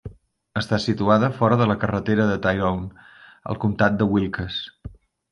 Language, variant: Catalan, Central